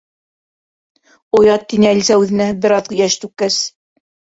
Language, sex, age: Bashkir, female, 60-69